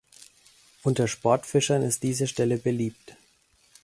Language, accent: German, Deutschland Deutsch